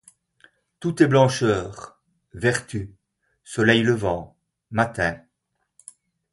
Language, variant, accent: French, Français d'Europe, Français de Belgique